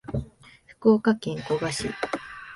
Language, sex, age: Japanese, female, 19-29